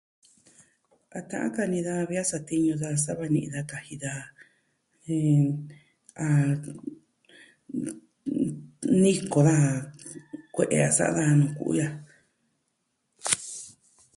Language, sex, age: Southwestern Tlaxiaco Mixtec, female, 40-49